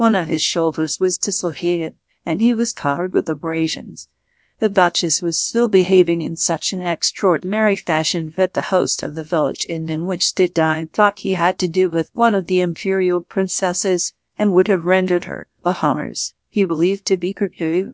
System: TTS, GlowTTS